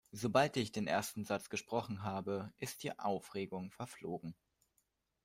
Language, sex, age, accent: German, male, under 19, Deutschland Deutsch